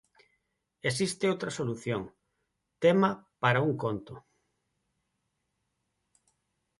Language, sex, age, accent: Galician, male, 40-49, Neofalante